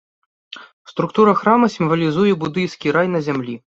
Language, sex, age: Belarusian, male, 19-29